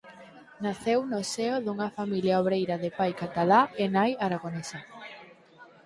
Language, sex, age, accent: Galician, female, under 19, Normativo (estándar)